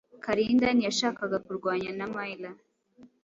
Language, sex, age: Kinyarwanda, female, 19-29